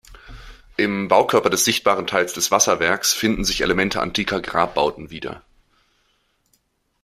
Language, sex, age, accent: German, male, 19-29, Deutschland Deutsch